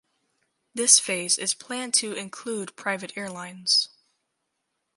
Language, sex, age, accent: English, female, under 19, United States English